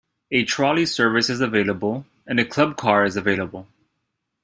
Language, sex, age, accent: English, male, 30-39, United States English